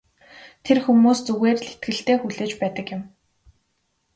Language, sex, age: Mongolian, female, 19-29